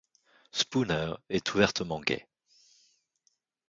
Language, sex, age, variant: French, male, 30-39, Français de métropole